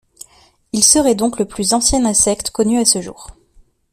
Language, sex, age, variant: French, female, 19-29, Français de métropole